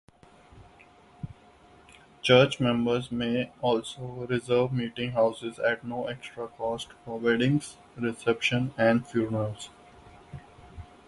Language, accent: English, India and South Asia (India, Pakistan, Sri Lanka)